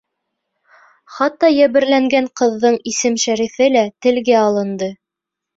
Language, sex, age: Bashkir, female, 19-29